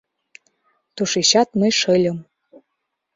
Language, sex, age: Mari, female, 19-29